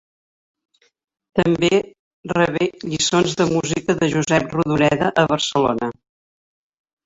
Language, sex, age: Catalan, female, 60-69